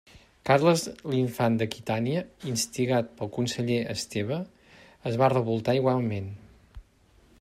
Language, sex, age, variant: Catalan, male, 40-49, Central